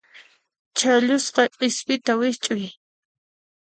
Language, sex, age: Puno Quechua, female, 19-29